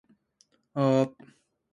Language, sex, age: Japanese, male, 19-29